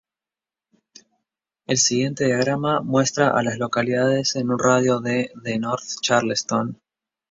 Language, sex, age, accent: Spanish, male, 19-29, Rioplatense: Argentina, Uruguay, este de Bolivia, Paraguay